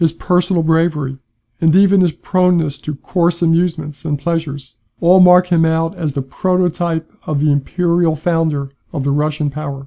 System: none